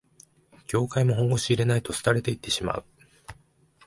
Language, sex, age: Japanese, male, 19-29